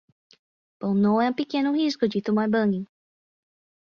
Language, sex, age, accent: Portuguese, female, 19-29, Gaucho